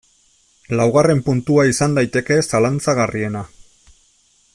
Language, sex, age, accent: Basque, male, 40-49, Erdialdekoa edo Nafarra (Gipuzkoa, Nafarroa)